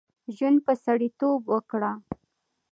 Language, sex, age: Pashto, female, 19-29